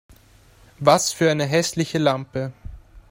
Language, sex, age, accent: German, male, 19-29, Österreichisches Deutsch